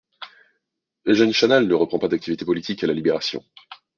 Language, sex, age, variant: French, male, 19-29, Français de métropole